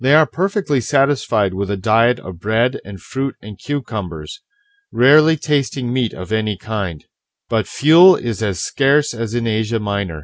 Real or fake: real